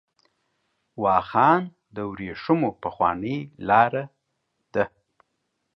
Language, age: Pashto, 50-59